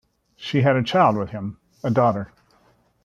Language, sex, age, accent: English, male, 40-49, United States English